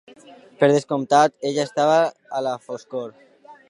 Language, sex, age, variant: Catalan, male, under 19, Alacantí